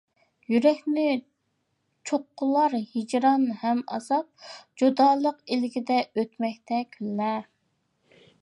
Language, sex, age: Uyghur, female, 19-29